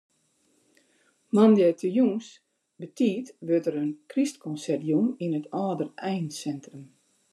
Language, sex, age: Western Frisian, female, 60-69